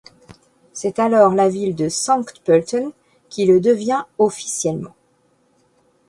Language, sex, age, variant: French, female, 50-59, Français de métropole